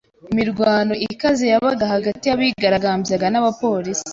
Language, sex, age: Kinyarwanda, female, 19-29